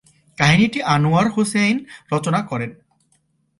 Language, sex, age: Bengali, male, 19-29